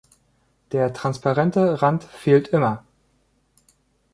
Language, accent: German, Deutschland Deutsch